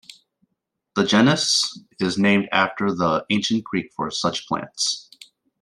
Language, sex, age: English, male, 19-29